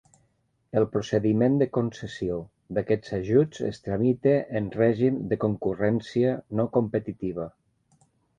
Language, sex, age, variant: Catalan, male, 50-59, Nord-Occidental